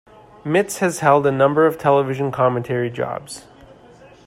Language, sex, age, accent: English, male, 30-39, Canadian English